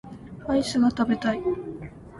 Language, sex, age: Japanese, female, 19-29